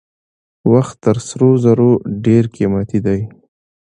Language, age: Pashto, 19-29